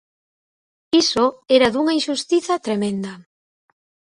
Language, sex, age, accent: Galician, female, 40-49, Normativo (estándar)